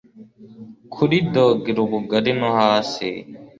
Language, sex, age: Kinyarwanda, male, 19-29